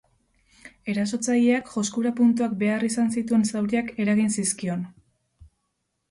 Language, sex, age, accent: Basque, female, 19-29, Erdialdekoa edo Nafarra (Gipuzkoa, Nafarroa)